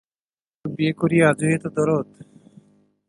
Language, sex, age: Bengali, male, 19-29